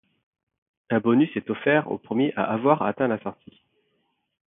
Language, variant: French, Français de métropole